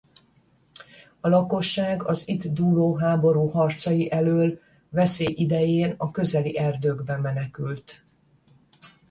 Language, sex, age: Hungarian, female, 60-69